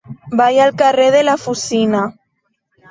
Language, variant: Catalan, Septentrional